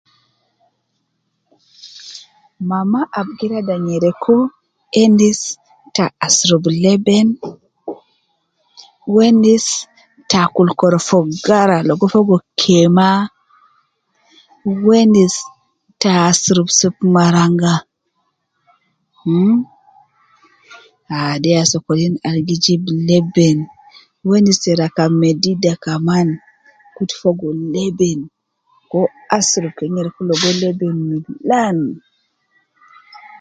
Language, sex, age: Nubi, female, 30-39